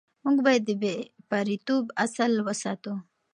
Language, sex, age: Pashto, female, 19-29